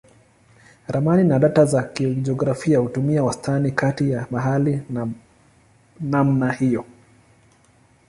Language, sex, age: Swahili, male, 30-39